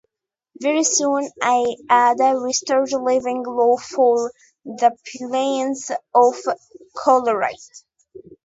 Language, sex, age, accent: English, female, under 19, United States English